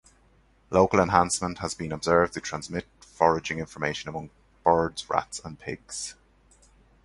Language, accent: English, Irish English